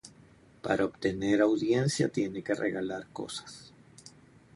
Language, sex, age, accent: Spanish, male, 40-49, Caribe: Cuba, Venezuela, Puerto Rico, República Dominicana, Panamá, Colombia caribeña, México caribeño, Costa del golfo de México